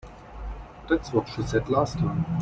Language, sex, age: English, male, 19-29